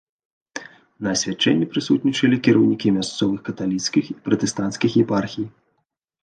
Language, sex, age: Belarusian, male, 30-39